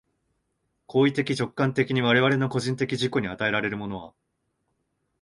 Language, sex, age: Japanese, male, 19-29